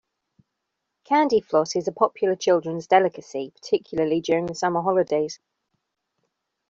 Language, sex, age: English, female, 40-49